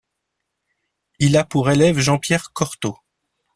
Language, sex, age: French, male, 40-49